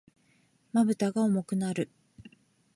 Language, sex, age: Japanese, female, 30-39